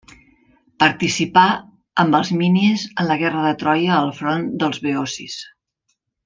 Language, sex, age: Catalan, female, 60-69